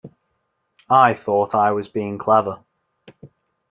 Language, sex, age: English, male, 19-29